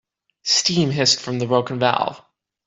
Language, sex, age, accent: English, male, 19-29, United States English